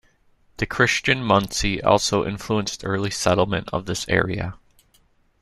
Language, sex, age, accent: English, male, 30-39, United States English